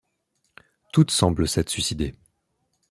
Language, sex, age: French, male, 19-29